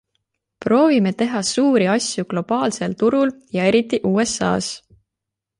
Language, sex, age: Estonian, female, 19-29